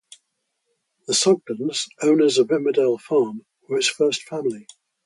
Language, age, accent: English, 80-89, England English